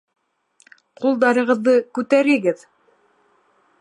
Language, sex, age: Bashkir, female, 19-29